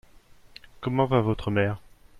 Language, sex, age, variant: French, male, 30-39, Français de métropole